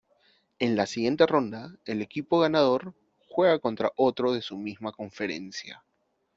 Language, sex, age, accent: Spanish, male, 19-29, Andino-Pacífico: Colombia, Perú, Ecuador, oeste de Bolivia y Venezuela andina